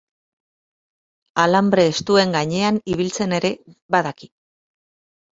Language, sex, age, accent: Basque, female, 50-59, Mendebalekoa (Araba, Bizkaia, Gipuzkoako mendebaleko herri batzuk)